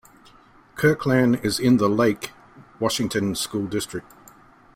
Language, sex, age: English, male, 50-59